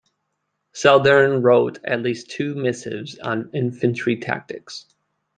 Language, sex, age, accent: English, male, 30-39, United States English